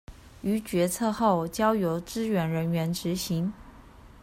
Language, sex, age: Chinese, female, 30-39